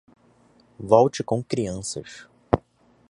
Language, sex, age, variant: Portuguese, male, 19-29, Portuguese (Brasil)